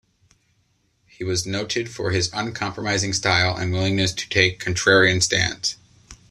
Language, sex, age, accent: English, male, 30-39, United States English